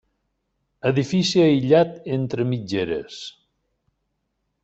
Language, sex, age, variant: Catalan, male, 60-69, Central